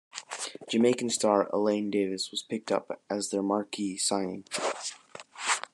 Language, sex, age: English, male, under 19